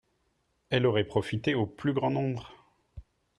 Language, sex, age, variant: French, male, 40-49, Français de métropole